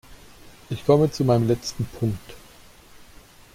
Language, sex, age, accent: German, male, 40-49, Deutschland Deutsch